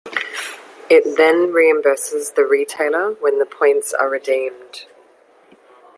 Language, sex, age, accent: English, female, 30-39, Australian English